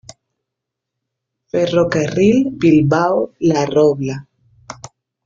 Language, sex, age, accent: Spanish, female, 30-39, Caribe: Cuba, Venezuela, Puerto Rico, República Dominicana, Panamá, Colombia caribeña, México caribeño, Costa del golfo de México